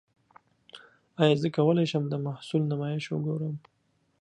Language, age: Pashto, 19-29